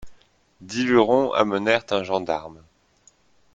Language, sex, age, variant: French, male, 30-39, Français de métropole